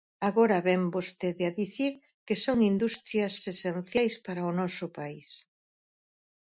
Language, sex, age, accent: Galician, female, 60-69, Normativo (estándar)